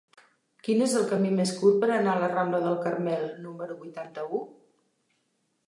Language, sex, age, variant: Catalan, female, 60-69, Central